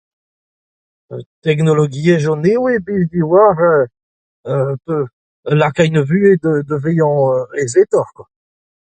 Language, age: Breton, 40-49